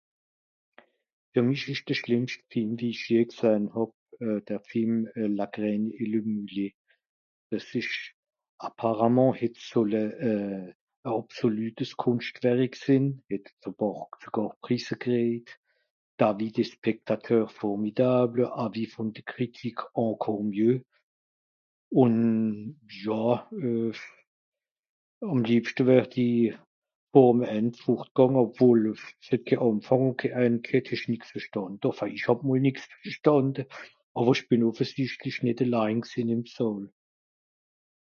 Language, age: Swiss German, 60-69